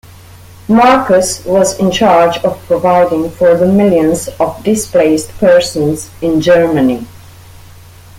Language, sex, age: English, female, 30-39